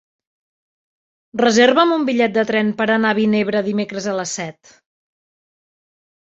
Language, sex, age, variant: Catalan, female, 40-49, Central